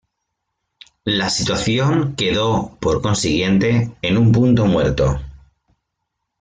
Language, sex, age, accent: Spanish, male, 30-39, España: Norte peninsular (Asturias, Castilla y León, Cantabria, País Vasco, Navarra, Aragón, La Rioja, Guadalajara, Cuenca)